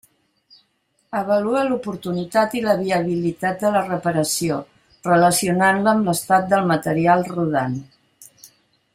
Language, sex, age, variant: Catalan, female, 60-69, Central